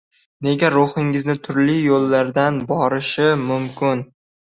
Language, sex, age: Uzbek, male, under 19